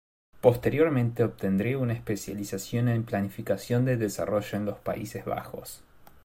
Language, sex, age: Spanish, male, 19-29